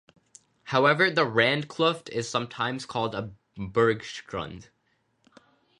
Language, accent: English, India and South Asia (India, Pakistan, Sri Lanka)